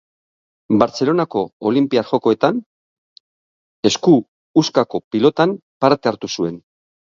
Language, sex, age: Basque, male, 60-69